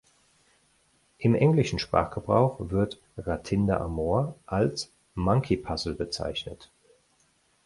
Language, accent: German, Deutschland Deutsch